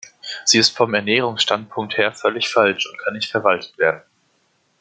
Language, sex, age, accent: German, male, under 19, Deutschland Deutsch